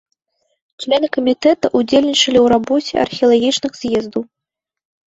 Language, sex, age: Belarusian, female, 19-29